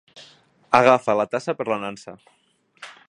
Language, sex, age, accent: Catalan, male, 19-29, Ebrenc